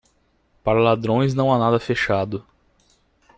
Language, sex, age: Portuguese, male, 19-29